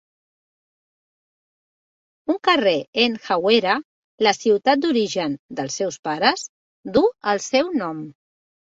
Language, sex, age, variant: Catalan, female, 40-49, Central